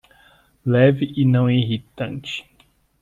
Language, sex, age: Portuguese, male, 30-39